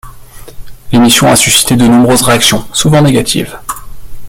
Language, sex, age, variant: French, male, 30-39, Français de métropole